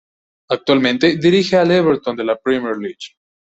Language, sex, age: Spanish, male, 19-29